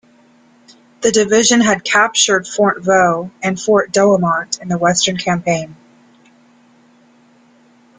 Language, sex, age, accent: English, female, 40-49, United States English